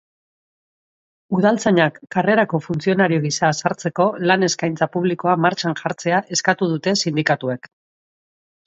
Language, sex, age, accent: Basque, female, 40-49, Mendebalekoa (Araba, Bizkaia, Gipuzkoako mendebaleko herri batzuk)